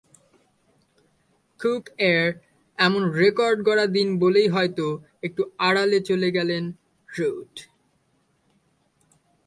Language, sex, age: Bengali, male, under 19